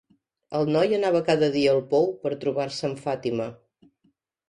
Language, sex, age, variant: Catalan, female, 50-59, Central